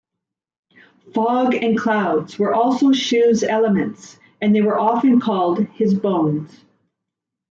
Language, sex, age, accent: English, female, 40-49, Canadian English